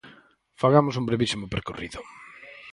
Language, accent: Galician, Normativo (estándar)